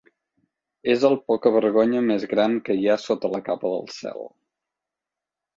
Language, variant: Catalan, Central